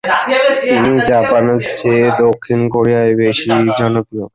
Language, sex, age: Bengali, male, 19-29